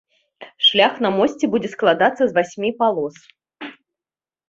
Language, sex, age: Belarusian, female, 30-39